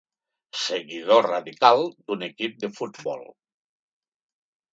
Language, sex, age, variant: Catalan, male, 60-69, Nord-Occidental